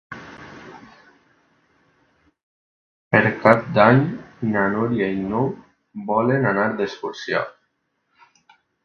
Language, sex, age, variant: Catalan, male, under 19, Alacantí